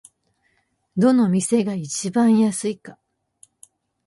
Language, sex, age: Japanese, female, 50-59